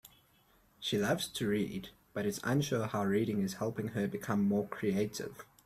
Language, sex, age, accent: English, male, 19-29, Southern African (South Africa, Zimbabwe, Namibia)